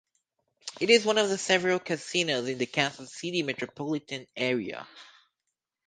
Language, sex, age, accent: English, female, 19-29, United States English